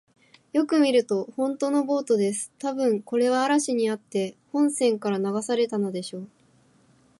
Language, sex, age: Japanese, female, 19-29